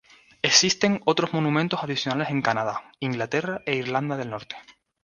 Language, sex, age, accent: Spanish, male, 19-29, España: Islas Canarias